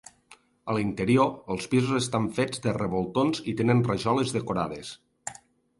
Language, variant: Catalan, Nord-Occidental